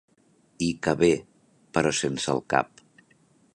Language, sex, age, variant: Catalan, male, 50-59, Central